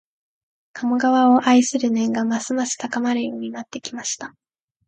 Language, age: Japanese, 19-29